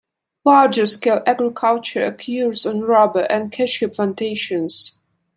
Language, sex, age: English, female, 19-29